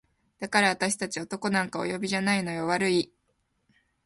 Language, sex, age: Japanese, female, 19-29